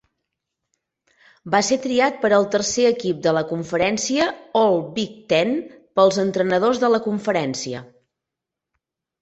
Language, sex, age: Catalan, female, 40-49